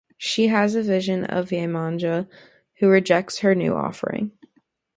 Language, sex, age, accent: English, female, under 19, United States English